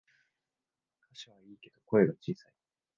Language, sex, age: Japanese, male, 19-29